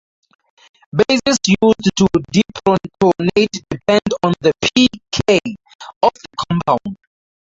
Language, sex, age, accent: English, male, 19-29, Southern African (South Africa, Zimbabwe, Namibia)